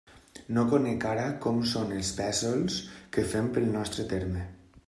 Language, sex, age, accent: Catalan, male, 19-29, valencià